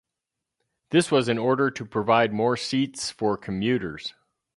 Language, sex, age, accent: English, male, 50-59, United States English